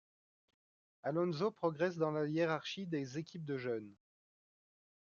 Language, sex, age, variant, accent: French, male, 30-39, Français d'Europe, Français de Belgique